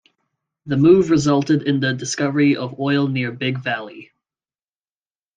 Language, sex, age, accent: English, male, 19-29, New Zealand English